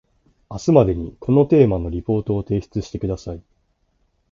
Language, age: Japanese, 19-29